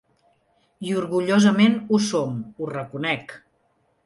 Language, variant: Catalan, Central